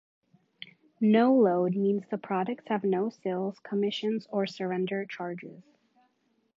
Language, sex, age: English, female, under 19